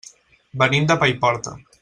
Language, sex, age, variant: Catalan, male, 19-29, Central